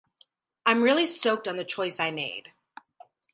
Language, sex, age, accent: English, female, 19-29, United States English